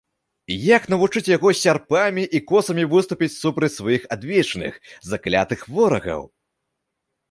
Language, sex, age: Belarusian, male, 19-29